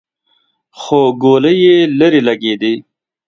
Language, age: Pashto, 30-39